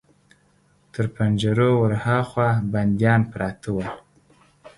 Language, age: Pashto, 30-39